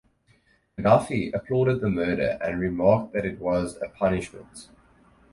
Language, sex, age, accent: English, male, 19-29, Southern African (South Africa, Zimbabwe, Namibia)